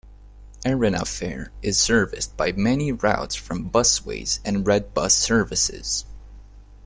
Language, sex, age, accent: English, male, 19-29, United States English